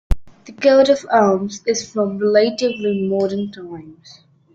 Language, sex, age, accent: English, female, under 19, United States English